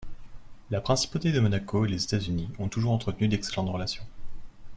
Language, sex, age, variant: French, male, 19-29, Français de métropole